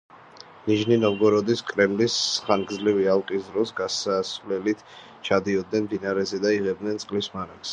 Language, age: Georgian, 19-29